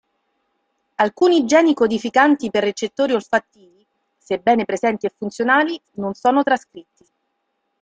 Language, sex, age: Italian, female, 30-39